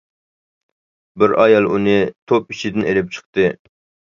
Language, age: Uyghur, 19-29